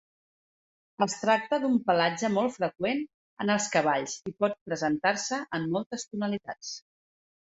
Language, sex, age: Catalan, female, 40-49